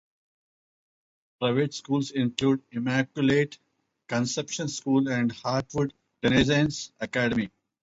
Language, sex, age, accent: English, male, 50-59, India and South Asia (India, Pakistan, Sri Lanka)